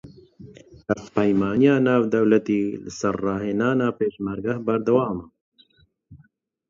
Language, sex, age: Kurdish, male, 40-49